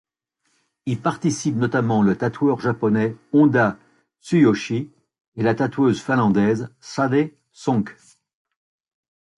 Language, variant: French, Français de métropole